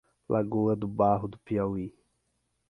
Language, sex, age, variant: Portuguese, male, 30-39, Portuguese (Brasil)